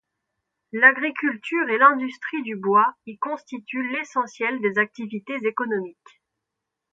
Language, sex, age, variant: French, female, 19-29, Français de métropole